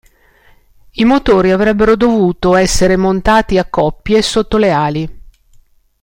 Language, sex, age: Italian, female, 60-69